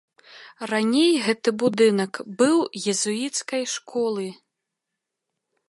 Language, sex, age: Belarusian, female, 19-29